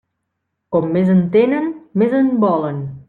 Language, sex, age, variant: Catalan, female, 30-39, Central